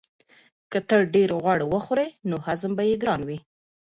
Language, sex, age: Pashto, female, 30-39